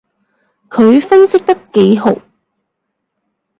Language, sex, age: Cantonese, female, 30-39